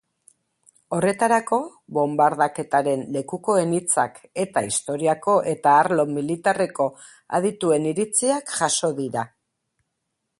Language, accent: Basque, Mendebalekoa (Araba, Bizkaia, Gipuzkoako mendebaleko herri batzuk)